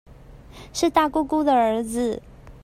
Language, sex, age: Chinese, female, 30-39